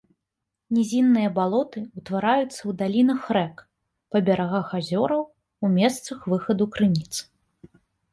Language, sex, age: Belarusian, female, 30-39